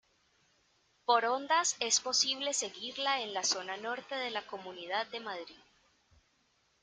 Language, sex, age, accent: Spanish, female, 30-39, Caribe: Cuba, Venezuela, Puerto Rico, República Dominicana, Panamá, Colombia caribeña, México caribeño, Costa del golfo de México